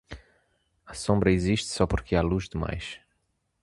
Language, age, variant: Portuguese, 40-49, Portuguese (Portugal)